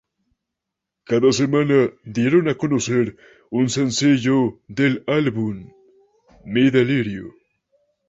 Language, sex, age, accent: Spanish, male, 19-29, Andino-Pacífico: Colombia, Perú, Ecuador, oeste de Bolivia y Venezuela andina